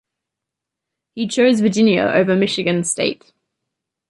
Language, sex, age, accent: English, female, 19-29, Australian English